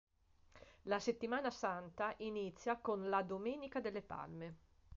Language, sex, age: Italian, female, 50-59